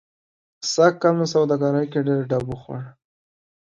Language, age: Pashto, under 19